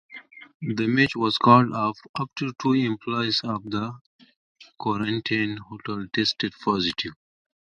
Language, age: English, 30-39